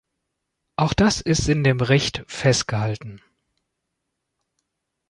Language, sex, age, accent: German, male, 40-49, Deutschland Deutsch